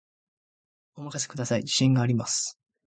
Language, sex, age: Japanese, male, 19-29